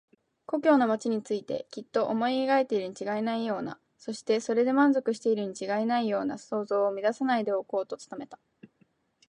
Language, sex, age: Japanese, female, 19-29